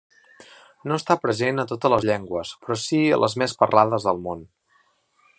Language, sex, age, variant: Catalan, male, 40-49, Central